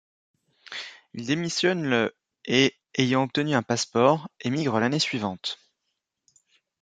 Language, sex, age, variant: French, male, 30-39, Français de métropole